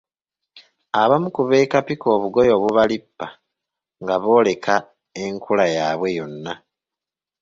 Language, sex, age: Ganda, male, 19-29